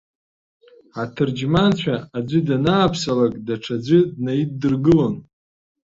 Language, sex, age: Abkhazian, female, 60-69